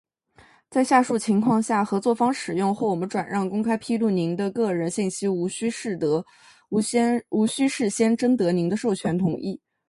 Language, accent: Chinese, 出生地：江苏省